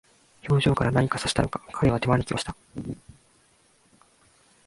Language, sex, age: Japanese, male, 19-29